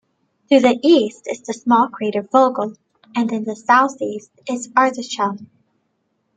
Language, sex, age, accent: English, female, 19-29, United States English